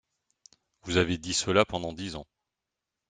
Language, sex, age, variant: French, male, 50-59, Français de métropole